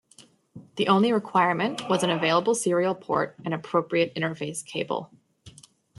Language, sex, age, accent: English, female, 19-29, United States English